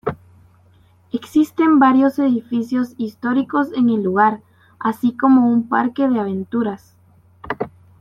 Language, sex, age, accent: Spanish, female, 19-29, América central